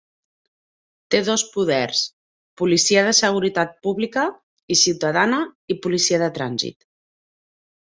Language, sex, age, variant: Catalan, female, 30-39, Central